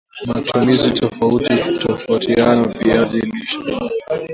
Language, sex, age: Swahili, male, under 19